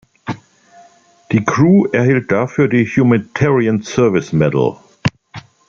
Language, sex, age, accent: German, male, 60-69, Deutschland Deutsch